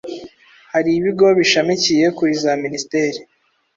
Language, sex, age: Kinyarwanda, male, 19-29